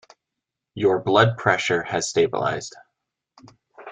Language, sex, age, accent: English, male, 19-29, United States English